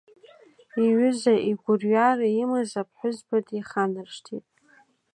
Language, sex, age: Abkhazian, female, 19-29